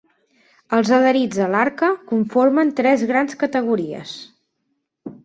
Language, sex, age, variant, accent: Catalan, female, 30-39, Central, Neutre